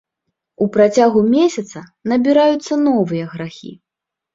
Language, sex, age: Belarusian, female, 30-39